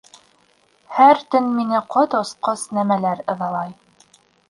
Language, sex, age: Bashkir, female, 19-29